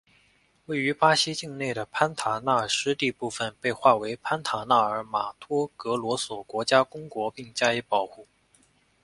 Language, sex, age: Chinese, male, 19-29